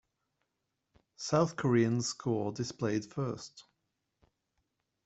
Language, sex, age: English, male, 30-39